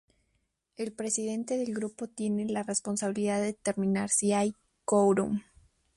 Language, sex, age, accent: Spanish, female, under 19, México